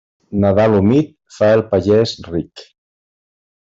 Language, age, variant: Catalan, 50-59, Central